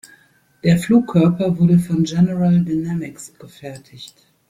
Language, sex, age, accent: German, female, 50-59, Deutschland Deutsch